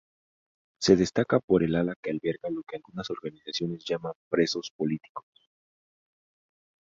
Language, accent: Spanish, México